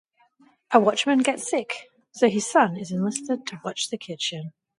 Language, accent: English, Australian English